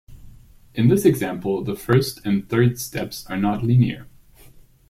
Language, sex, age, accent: English, male, 40-49, United States English